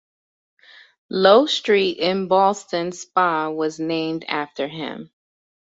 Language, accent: English, United States English